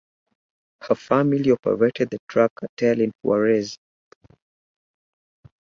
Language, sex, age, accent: English, male, 19-29, United States English